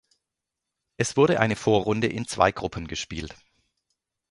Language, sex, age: German, male, 40-49